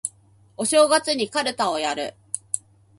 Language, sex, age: Japanese, female, 30-39